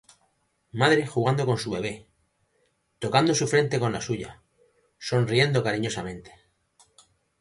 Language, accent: Spanish, España: Sur peninsular (Andalucia, Extremadura, Murcia)